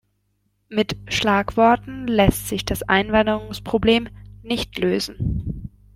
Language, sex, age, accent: German, female, 19-29, Deutschland Deutsch